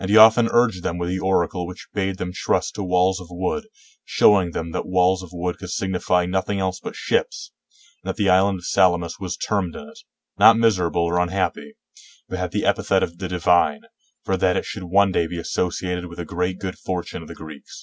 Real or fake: real